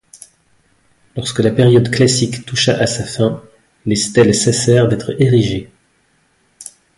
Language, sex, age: French, male, 40-49